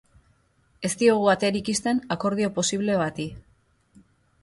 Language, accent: Basque, Erdialdekoa edo Nafarra (Gipuzkoa, Nafarroa)